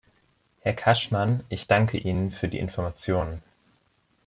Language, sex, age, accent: German, male, 19-29, Deutschland Deutsch